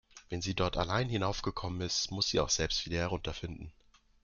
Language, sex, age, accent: German, male, 19-29, Deutschland Deutsch